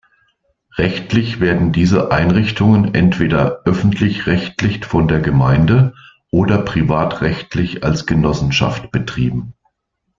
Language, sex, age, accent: German, male, 60-69, Deutschland Deutsch